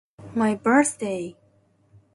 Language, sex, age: English, female, 19-29